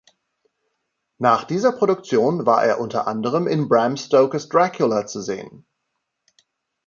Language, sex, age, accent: German, male, 50-59, Deutschland Deutsch